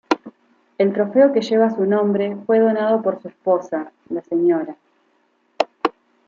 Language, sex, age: Spanish, female, 19-29